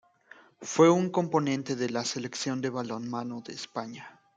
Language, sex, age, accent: Spanish, male, 19-29, México